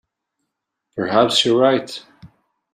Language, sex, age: English, male, 19-29